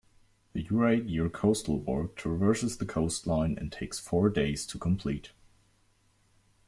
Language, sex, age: English, male, 19-29